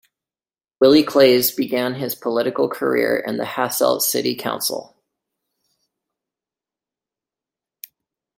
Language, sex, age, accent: English, male, 19-29, United States English